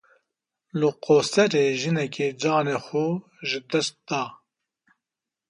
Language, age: Kurdish, 50-59